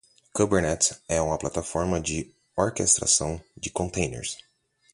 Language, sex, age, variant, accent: Portuguese, male, 19-29, Portuguese (Brasil), Paulista